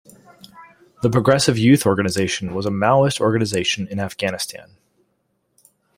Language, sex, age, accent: English, male, 30-39, United States English